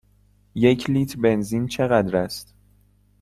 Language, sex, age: Persian, male, 19-29